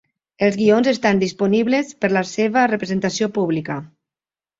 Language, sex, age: Catalan, female, 40-49